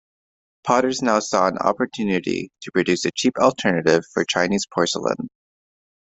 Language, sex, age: English, male, 19-29